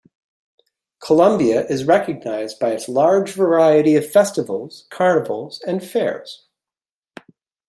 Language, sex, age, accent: English, male, 40-49, United States English